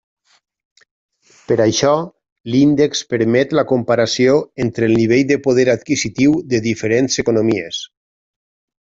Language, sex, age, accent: Catalan, male, 40-49, valencià